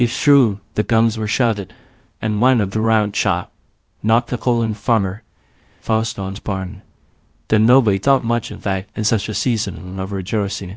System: TTS, VITS